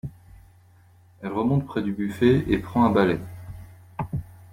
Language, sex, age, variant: French, male, 40-49, Français de métropole